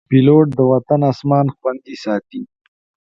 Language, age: Pashto, 19-29